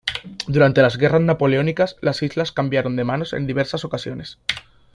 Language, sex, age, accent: Spanish, male, 19-29, España: Sur peninsular (Andalucia, Extremadura, Murcia)